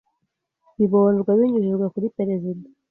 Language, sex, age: Kinyarwanda, female, 30-39